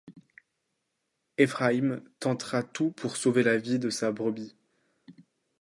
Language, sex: French, male